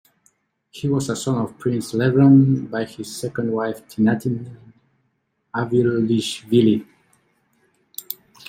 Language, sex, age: English, male, 19-29